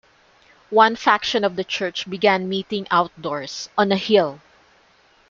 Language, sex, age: English, female, 50-59